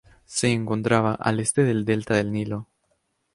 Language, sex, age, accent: Spanish, male, 19-29, América central